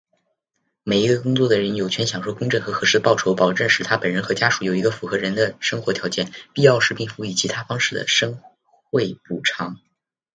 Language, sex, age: Chinese, male, under 19